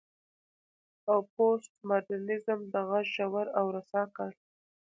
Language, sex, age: Pashto, female, 19-29